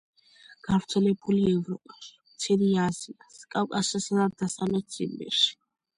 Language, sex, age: Georgian, female, under 19